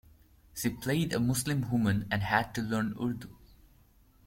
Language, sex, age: English, male, 19-29